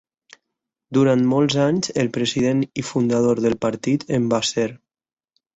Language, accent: Catalan, valencià